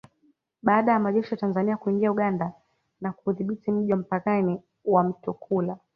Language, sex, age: Swahili, female, 19-29